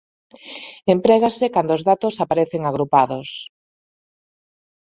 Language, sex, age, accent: Galician, female, 30-39, Normativo (estándar)